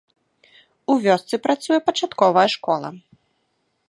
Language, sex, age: Belarusian, female, 19-29